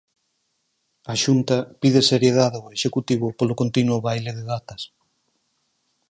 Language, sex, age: Galician, male, 50-59